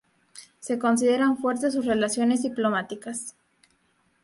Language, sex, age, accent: Spanish, female, 19-29, México